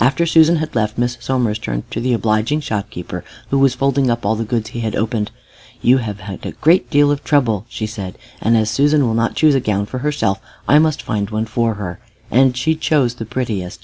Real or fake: real